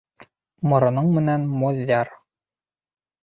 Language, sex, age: Bashkir, male, 19-29